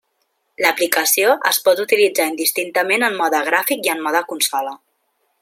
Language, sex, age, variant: Catalan, female, 19-29, Central